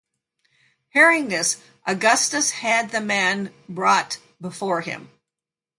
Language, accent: English, United States English